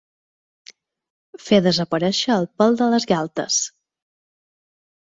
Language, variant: Catalan, Balear